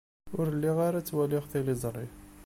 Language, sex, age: Kabyle, male, 30-39